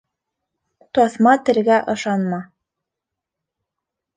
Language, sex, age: Bashkir, female, 19-29